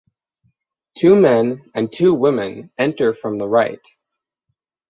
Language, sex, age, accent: English, male, under 19, United States English